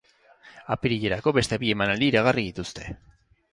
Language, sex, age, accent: Basque, male, 30-39, Erdialdekoa edo Nafarra (Gipuzkoa, Nafarroa)